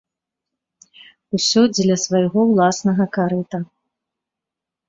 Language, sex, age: Belarusian, female, 30-39